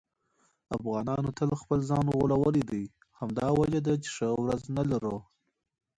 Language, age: Pashto, 19-29